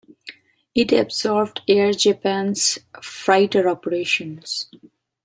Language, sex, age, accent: English, female, 30-39, India and South Asia (India, Pakistan, Sri Lanka)